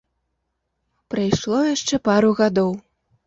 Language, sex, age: Belarusian, female, 19-29